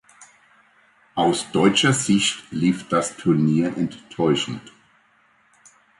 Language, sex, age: German, male, 50-59